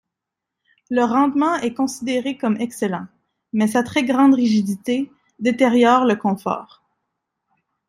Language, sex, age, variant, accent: French, female, 19-29, Français d'Amérique du Nord, Français du Canada